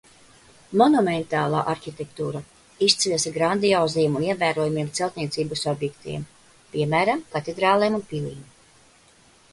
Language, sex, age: Latvian, female, 50-59